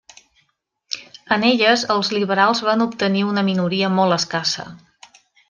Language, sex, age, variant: Catalan, female, 30-39, Central